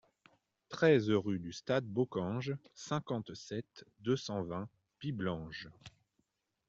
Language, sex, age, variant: French, male, 30-39, Français de métropole